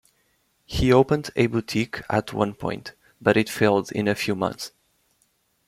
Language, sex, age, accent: English, male, 19-29, United States English